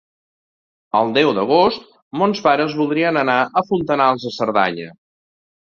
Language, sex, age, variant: Catalan, male, 50-59, Central